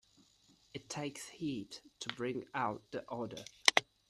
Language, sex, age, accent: English, male, 19-29, England English